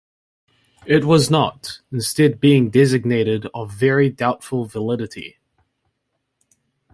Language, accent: English, New Zealand English